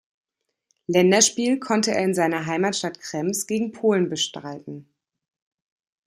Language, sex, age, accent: German, female, 30-39, Deutschland Deutsch